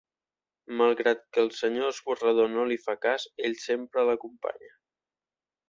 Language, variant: Catalan, Central